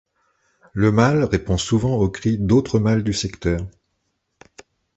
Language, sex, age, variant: French, male, 50-59, Français de métropole